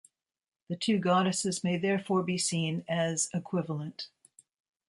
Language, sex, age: English, female, 60-69